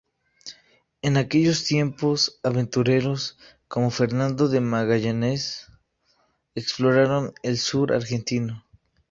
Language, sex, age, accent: Spanish, male, 19-29, México